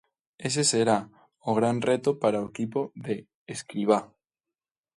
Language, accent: Galician, Normativo (estándar)